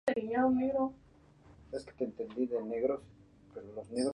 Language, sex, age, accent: Spanish, female, 19-29, México